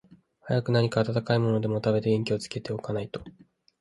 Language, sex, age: Japanese, male, 19-29